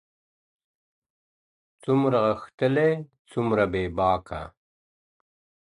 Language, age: Pashto, 50-59